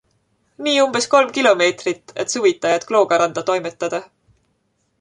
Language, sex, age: Estonian, female, 19-29